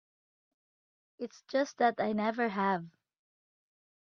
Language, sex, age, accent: English, female, under 19, Filipino